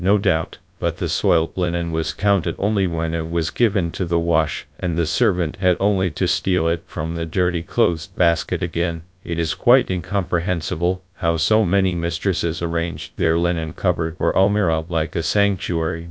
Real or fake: fake